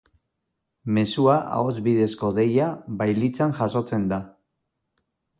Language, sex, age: Basque, male, 40-49